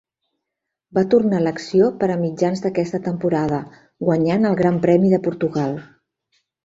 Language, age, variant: Catalan, 50-59, Central